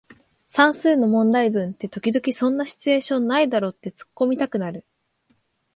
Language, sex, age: Japanese, female, under 19